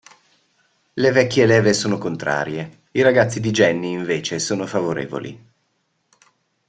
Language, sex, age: Italian, male, 40-49